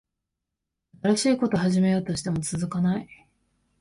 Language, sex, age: Japanese, female, 19-29